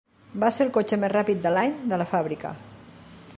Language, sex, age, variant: Catalan, female, 60-69, Central